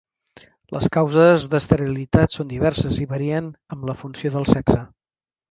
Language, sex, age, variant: Catalan, male, 50-59, Central